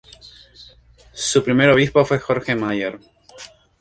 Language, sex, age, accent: Spanish, male, 30-39, Rioplatense: Argentina, Uruguay, este de Bolivia, Paraguay